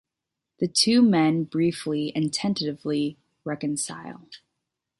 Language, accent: English, United States English